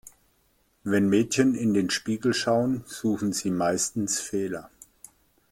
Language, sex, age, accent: German, male, 50-59, Deutschland Deutsch